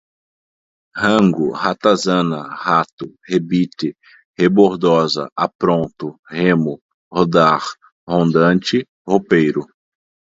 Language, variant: Portuguese, Portuguese (Brasil)